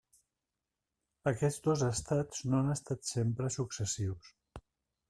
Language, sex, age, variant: Catalan, male, 50-59, Nord-Occidental